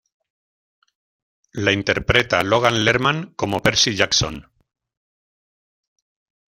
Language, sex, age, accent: Spanish, male, 50-59, España: Centro-Sur peninsular (Madrid, Toledo, Castilla-La Mancha)